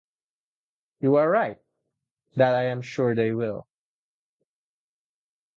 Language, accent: English, Filipino